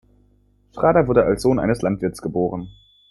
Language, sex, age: German, male, 19-29